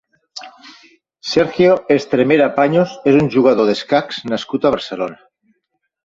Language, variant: Catalan, Septentrional